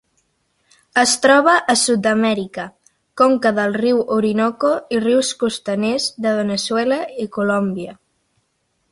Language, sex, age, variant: Catalan, female, under 19, Central